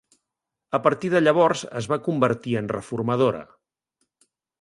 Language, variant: Catalan, Central